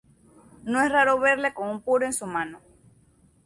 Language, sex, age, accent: Spanish, female, 19-29, América central; Caribe: Cuba, Venezuela, Puerto Rico, República Dominicana, Panamá, Colombia caribeña, México caribeño, Costa del golfo de México